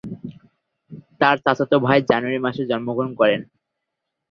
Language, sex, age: Bengali, male, 19-29